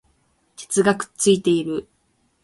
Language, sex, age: Japanese, female, under 19